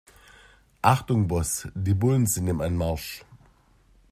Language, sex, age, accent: German, male, 50-59, Deutschland Deutsch